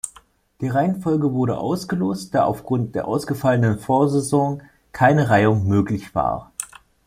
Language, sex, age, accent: German, male, 19-29, Deutschland Deutsch